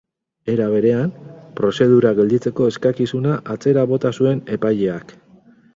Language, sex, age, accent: Basque, male, 50-59, Mendebalekoa (Araba, Bizkaia, Gipuzkoako mendebaleko herri batzuk)